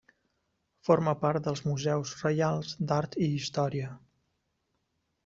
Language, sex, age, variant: Catalan, male, 30-39, Central